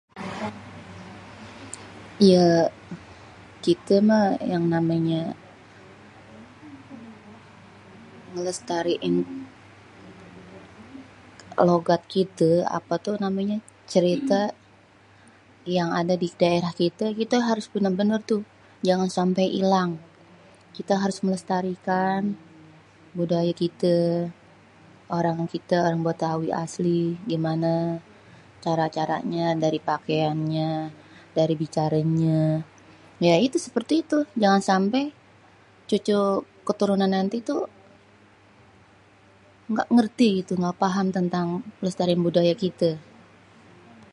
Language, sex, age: Betawi, male, 30-39